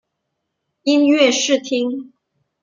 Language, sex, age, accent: Chinese, female, 19-29, 出生地：广东省